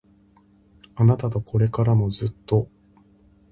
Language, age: Japanese, 19-29